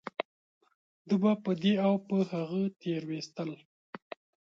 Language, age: Pashto, 19-29